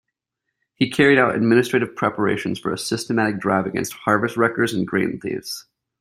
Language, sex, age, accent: English, male, 30-39, United States English